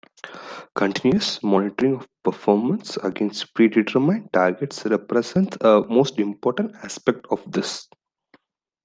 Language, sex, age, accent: English, male, 19-29, India and South Asia (India, Pakistan, Sri Lanka)